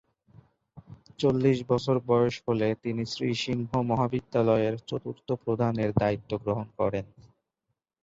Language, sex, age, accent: Bengali, male, 19-29, Native; শুদ্ধ